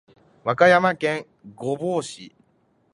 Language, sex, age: Japanese, male, 19-29